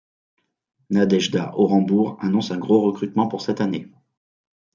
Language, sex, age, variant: French, male, 40-49, Français de métropole